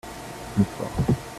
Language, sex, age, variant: French, male, 19-29, Français de métropole